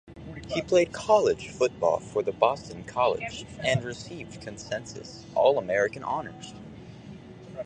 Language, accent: English, United States English